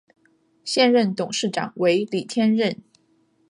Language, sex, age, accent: Chinese, female, 30-39, 出生地：广东省